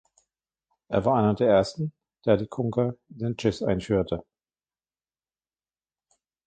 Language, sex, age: German, male, 50-59